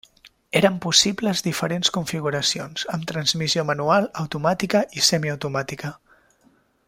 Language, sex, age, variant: Catalan, male, 19-29, Central